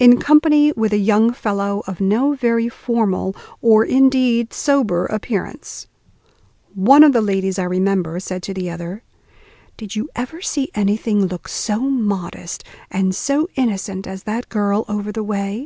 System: none